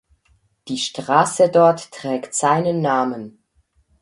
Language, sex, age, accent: German, male, under 19, Schweizerdeutsch